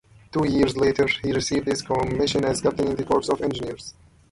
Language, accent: English, United States English